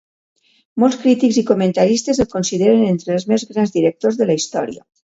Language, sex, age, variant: Catalan, female, 50-59, Valencià meridional